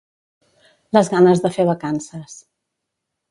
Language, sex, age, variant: Catalan, female, 50-59, Central